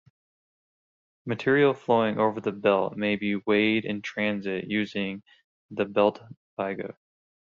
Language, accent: English, United States English